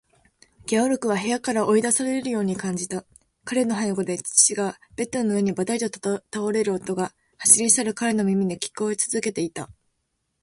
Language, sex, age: Japanese, female, under 19